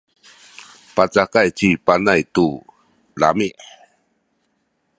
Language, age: Sakizaya, 60-69